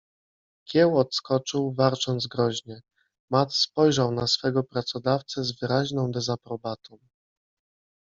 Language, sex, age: Polish, male, 30-39